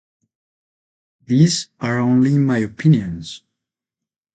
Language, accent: English, United States English